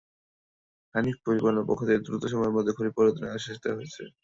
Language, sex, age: Bengali, male, 19-29